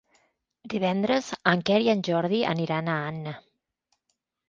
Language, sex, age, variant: Catalan, female, 50-59, Central